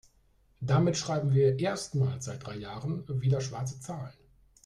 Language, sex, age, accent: German, male, 30-39, Deutschland Deutsch